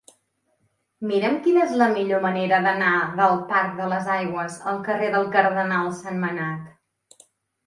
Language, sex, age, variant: Catalan, female, 40-49, Central